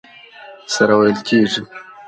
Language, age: Pashto, under 19